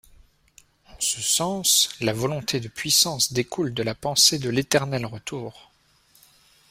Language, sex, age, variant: French, male, 30-39, Français de métropole